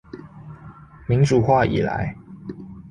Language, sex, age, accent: Chinese, male, 19-29, 出生地：臺北市